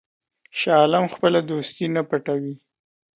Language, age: Pashto, 30-39